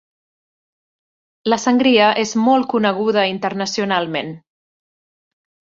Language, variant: Catalan, Central